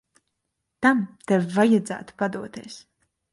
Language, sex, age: Latvian, female, 30-39